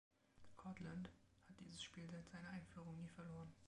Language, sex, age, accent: German, male, 19-29, Deutschland Deutsch